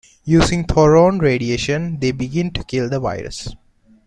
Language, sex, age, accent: English, male, 19-29, England English